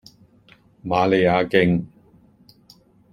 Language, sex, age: Cantonese, male, 50-59